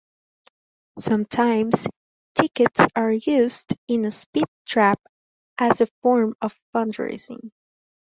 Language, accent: English, United States English